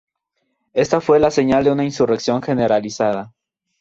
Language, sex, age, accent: Spanish, male, 19-29, México